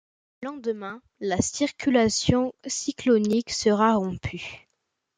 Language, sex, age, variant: French, male, under 19, Français de métropole